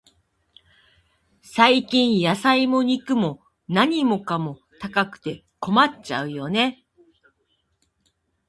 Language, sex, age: Japanese, female, 50-59